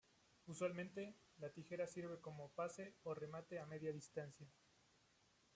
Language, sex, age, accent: Spanish, male, 19-29, México